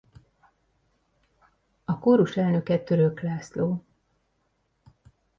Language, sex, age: Hungarian, female, 40-49